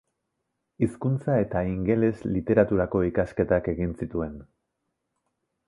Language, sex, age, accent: Basque, male, 40-49, Erdialdekoa edo Nafarra (Gipuzkoa, Nafarroa)